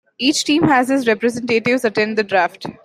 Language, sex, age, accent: English, female, 19-29, India and South Asia (India, Pakistan, Sri Lanka)